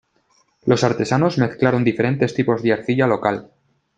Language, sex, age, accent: Spanish, male, 19-29, España: Centro-Sur peninsular (Madrid, Toledo, Castilla-La Mancha)